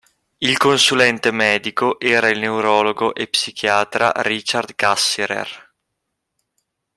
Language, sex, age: Italian, male, 19-29